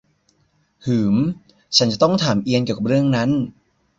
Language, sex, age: Thai, male, 19-29